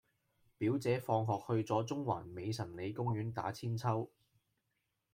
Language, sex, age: Cantonese, male, 19-29